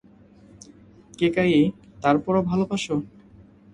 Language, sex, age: Bengali, male, 19-29